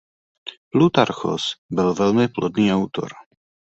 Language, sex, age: Czech, male, 30-39